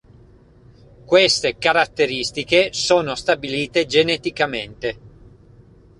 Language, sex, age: Italian, male, 30-39